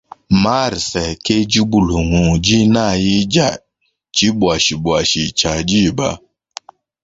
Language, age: Luba-Lulua, 19-29